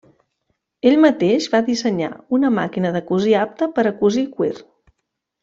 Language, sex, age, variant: Catalan, female, 40-49, Central